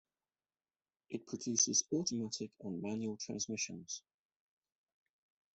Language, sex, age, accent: English, male, 40-49, England English